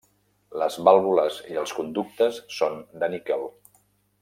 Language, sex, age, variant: Catalan, male, 50-59, Central